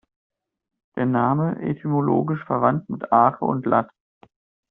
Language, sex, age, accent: German, male, 30-39, Deutschland Deutsch